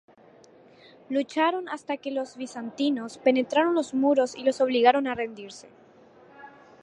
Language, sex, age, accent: Spanish, female, under 19, Rioplatense: Argentina, Uruguay, este de Bolivia, Paraguay